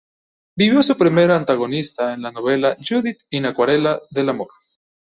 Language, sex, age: Spanish, male, 19-29